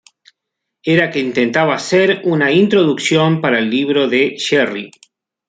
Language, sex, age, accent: Spanish, male, 50-59, Rioplatense: Argentina, Uruguay, este de Bolivia, Paraguay